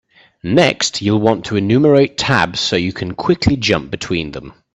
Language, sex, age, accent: English, male, 30-39, England English